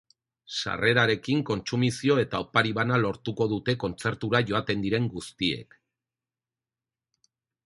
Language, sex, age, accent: Basque, male, 40-49, Erdialdekoa edo Nafarra (Gipuzkoa, Nafarroa)